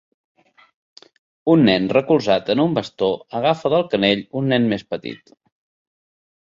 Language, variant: Catalan, Nord-Occidental